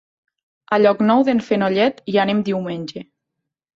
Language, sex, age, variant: Catalan, female, 19-29, Nord-Occidental